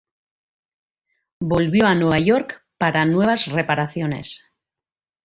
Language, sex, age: Spanish, female, 40-49